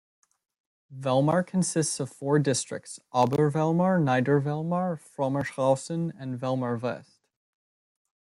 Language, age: English, 19-29